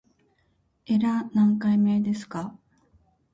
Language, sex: Japanese, female